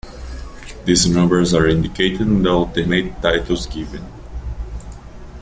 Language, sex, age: English, male, 19-29